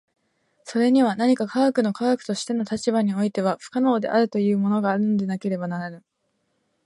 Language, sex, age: Japanese, female, 19-29